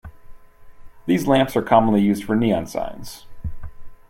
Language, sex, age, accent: English, male, 30-39, United States English